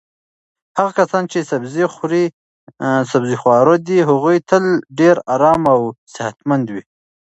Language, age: Pashto, 19-29